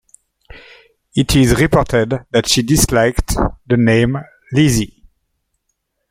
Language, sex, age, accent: English, male, 40-49, England English